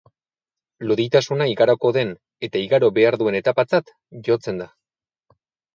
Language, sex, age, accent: Basque, male, 30-39, Erdialdekoa edo Nafarra (Gipuzkoa, Nafarroa)